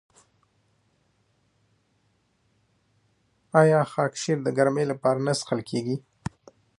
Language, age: Pashto, 19-29